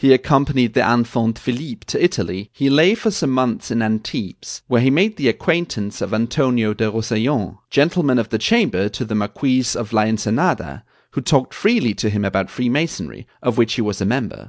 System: none